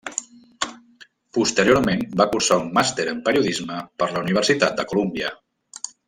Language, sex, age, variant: Catalan, male, 50-59, Central